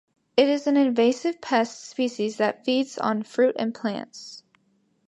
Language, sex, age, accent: English, female, under 19, United States English